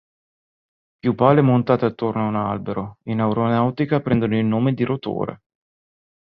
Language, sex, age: Italian, male, 40-49